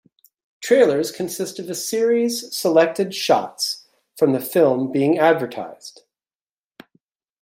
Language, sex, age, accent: English, male, 40-49, United States English